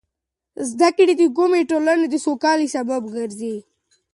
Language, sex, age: Pashto, male, 19-29